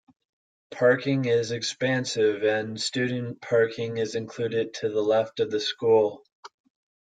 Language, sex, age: English, male, 30-39